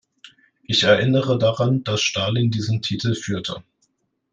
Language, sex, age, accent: German, male, 19-29, Deutschland Deutsch